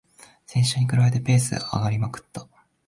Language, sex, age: Japanese, male, 19-29